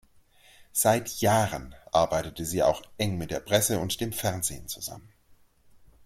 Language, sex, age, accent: German, male, 30-39, Deutschland Deutsch